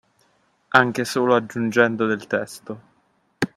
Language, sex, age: Italian, male, 19-29